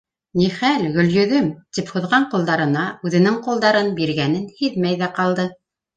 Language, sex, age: Bashkir, female, 50-59